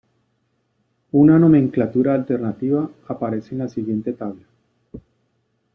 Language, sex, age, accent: Spanish, male, 40-49, Caribe: Cuba, Venezuela, Puerto Rico, República Dominicana, Panamá, Colombia caribeña, México caribeño, Costa del golfo de México